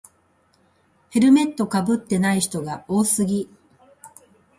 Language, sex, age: Japanese, female, 60-69